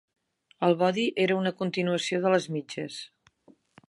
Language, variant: Catalan, Central